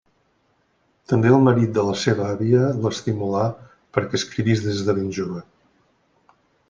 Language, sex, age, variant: Catalan, male, 60-69, Central